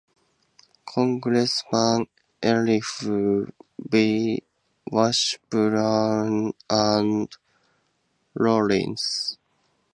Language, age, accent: English, 19-29, United States English